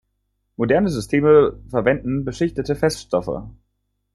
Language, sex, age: German, male, 19-29